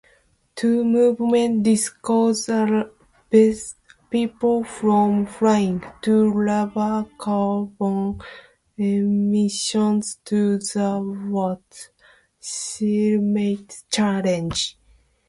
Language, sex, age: English, female, 30-39